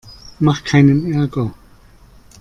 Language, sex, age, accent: German, male, 50-59, Deutschland Deutsch